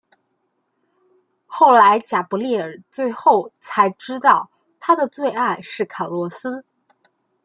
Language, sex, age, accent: Chinese, female, 19-29, 出生地：河北省